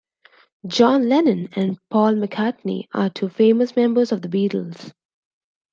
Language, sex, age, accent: English, female, 19-29, India and South Asia (India, Pakistan, Sri Lanka)